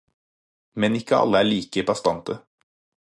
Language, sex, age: Norwegian Bokmål, male, 30-39